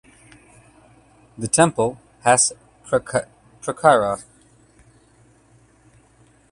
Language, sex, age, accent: English, male, 30-39, United States English